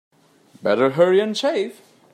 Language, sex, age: English, male, 30-39